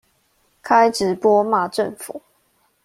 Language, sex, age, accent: Chinese, female, 19-29, 出生地：宜蘭縣